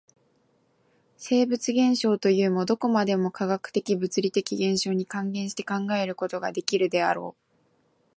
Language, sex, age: Japanese, female, 19-29